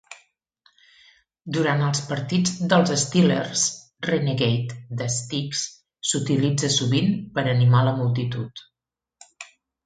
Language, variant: Catalan, Central